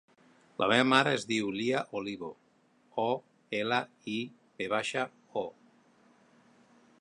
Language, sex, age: Catalan, male, 50-59